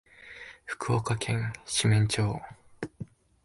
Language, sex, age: Japanese, male, under 19